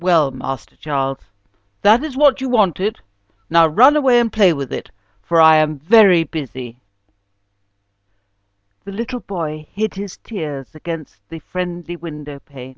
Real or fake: real